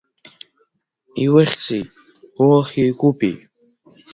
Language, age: Abkhazian, under 19